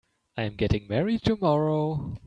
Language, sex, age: English, male, 19-29